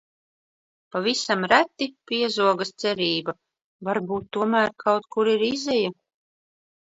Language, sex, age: Latvian, female, 40-49